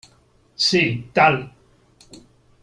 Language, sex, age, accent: Spanish, male, 40-49, España: Sur peninsular (Andalucia, Extremadura, Murcia)